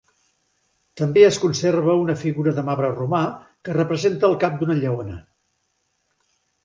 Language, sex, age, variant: Catalan, male, 60-69, Central